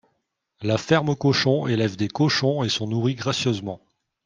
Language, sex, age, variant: French, male, 30-39, Français de métropole